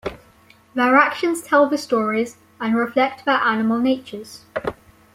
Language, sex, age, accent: English, female, under 19, England English